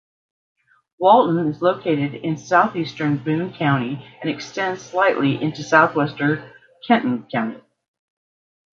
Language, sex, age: English, female, 50-59